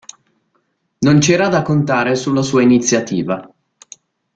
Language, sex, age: Italian, male, 19-29